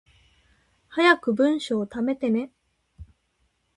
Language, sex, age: Japanese, female, 19-29